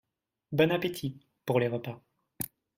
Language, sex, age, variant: French, male, 19-29, Français de métropole